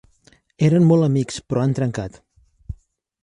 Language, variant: Catalan, Central